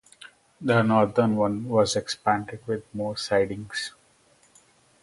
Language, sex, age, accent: English, male, 30-39, India and South Asia (India, Pakistan, Sri Lanka)